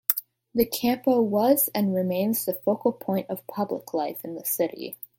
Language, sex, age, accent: English, female, under 19, United States English